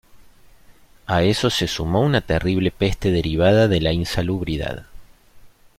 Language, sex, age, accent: Spanish, male, 30-39, Rioplatense: Argentina, Uruguay, este de Bolivia, Paraguay